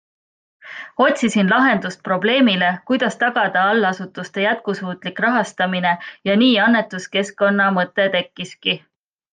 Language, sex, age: Estonian, female, 40-49